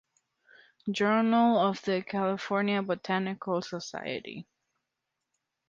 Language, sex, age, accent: Spanish, female, 30-39, Andino-Pacífico: Colombia, Perú, Ecuador, oeste de Bolivia y Venezuela andina